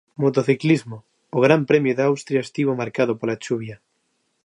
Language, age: Galician, under 19